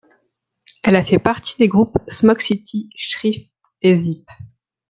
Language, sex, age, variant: French, female, 30-39, Français de métropole